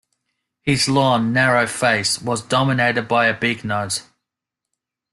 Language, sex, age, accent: English, male, 19-29, Australian English